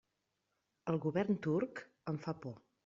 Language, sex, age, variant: Catalan, female, 40-49, Central